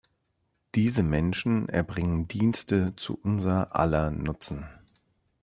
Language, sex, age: German, male, 30-39